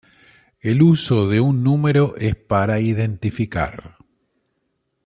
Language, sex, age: Spanish, male, 50-59